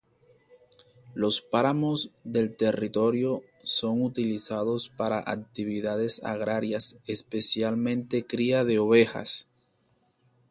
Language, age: Spanish, 30-39